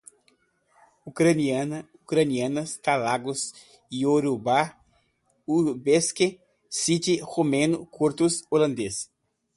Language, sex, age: Portuguese, male, 50-59